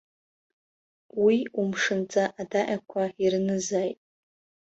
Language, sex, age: Abkhazian, female, under 19